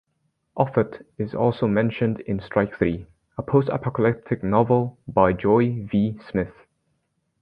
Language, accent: English, United States English